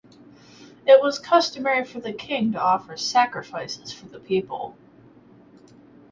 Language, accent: English, United States English